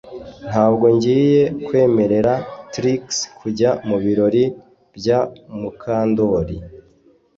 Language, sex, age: Kinyarwanda, male, 19-29